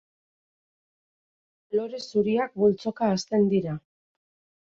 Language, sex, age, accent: Basque, female, 50-59, Mendebalekoa (Araba, Bizkaia, Gipuzkoako mendebaleko herri batzuk)